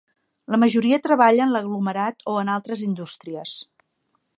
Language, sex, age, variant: Catalan, female, 50-59, Central